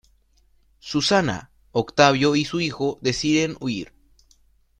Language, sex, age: Spanish, male, 19-29